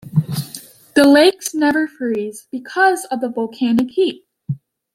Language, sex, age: English, female, under 19